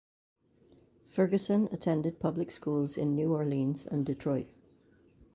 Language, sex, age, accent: English, female, 50-59, West Indies and Bermuda (Bahamas, Bermuda, Jamaica, Trinidad)